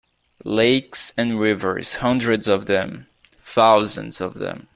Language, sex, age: English, male, 19-29